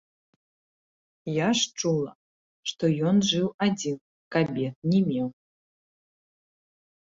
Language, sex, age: Belarusian, female, 40-49